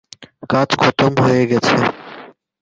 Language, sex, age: Bengali, male, 19-29